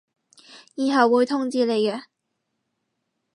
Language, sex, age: Cantonese, female, 19-29